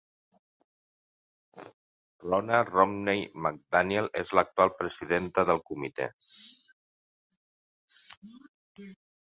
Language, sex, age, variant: Catalan, male, 50-59, Central